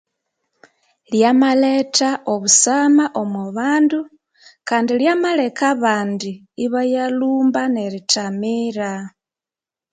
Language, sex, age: Konzo, female, 30-39